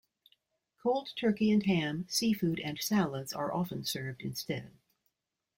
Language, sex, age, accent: English, female, 60-69, United States English